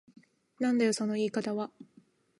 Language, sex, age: Japanese, female, 19-29